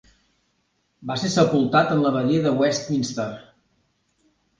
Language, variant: Catalan, Central